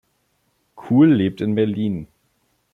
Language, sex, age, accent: German, male, under 19, Deutschland Deutsch